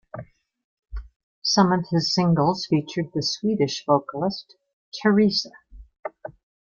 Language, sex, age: English, female, 60-69